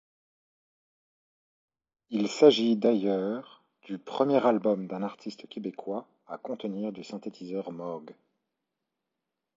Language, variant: French, Français de métropole